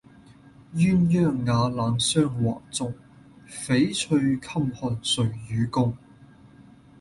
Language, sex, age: Cantonese, male, 19-29